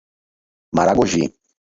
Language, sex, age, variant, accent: Portuguese, male, 50-59, Portuguese (Brasil), Paulista